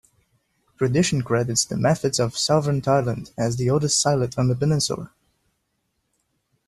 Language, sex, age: English, male, under 19